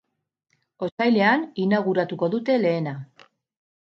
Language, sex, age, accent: Basque, female, 50-59, Mendebalekoa (Araba, Bizkaia, Gipuzkoako mendebaleko herri batzuk)